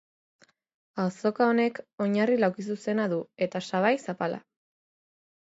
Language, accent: Basque, Erdialdekoa edo Nafarra (Gipuzkoa, Nafarroa)